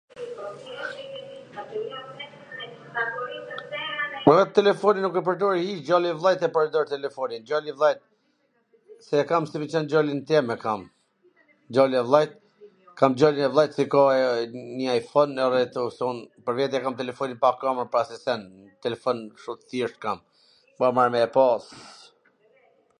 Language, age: Gheg Albanian, 40-49